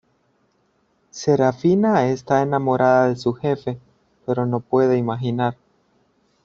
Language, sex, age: Spanish, male, 19-29